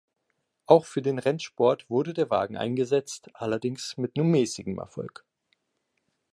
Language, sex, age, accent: German, male, 19-29, Deutschland Deutsch